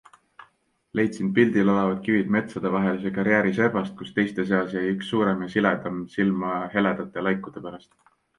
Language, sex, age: Estonian, male, 19-29